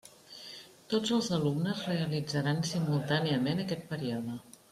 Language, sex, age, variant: Catalan, female, 50-59, Central